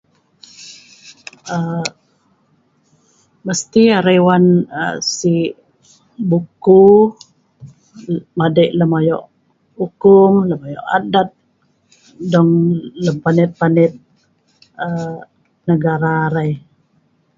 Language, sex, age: Sa'ban, female, 50-59